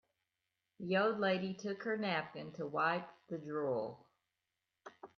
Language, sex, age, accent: English, female, 60-69, United States English